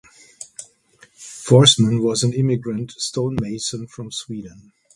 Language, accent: English, German English